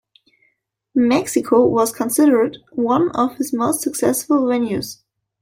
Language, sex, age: English, female, 19-29